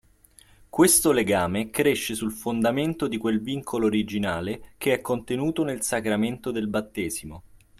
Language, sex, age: Italian, male, 19-29